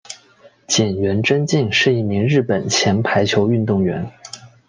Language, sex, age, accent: Chinese, male, 19-29, 出生地：广东省